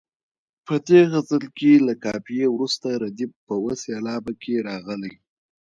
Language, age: Pashto, 30-39